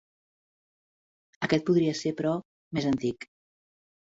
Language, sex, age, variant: Catalan, female, 40-49, Central